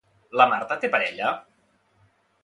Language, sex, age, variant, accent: Catalan, male, 30-39, Central, central